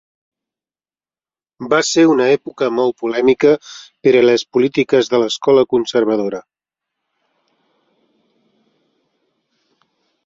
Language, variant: Catalan, Central